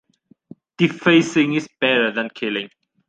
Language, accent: English, United States English